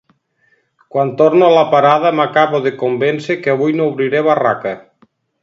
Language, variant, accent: Catalan, Nord-Occidental, nord-occidental